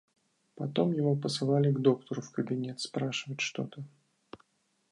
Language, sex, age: Russian, male, 40-49